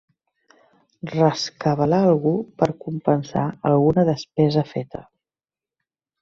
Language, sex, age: Catalan, female, 40-49